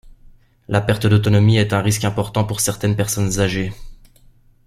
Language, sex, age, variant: French, male, 30-39, Français de métropole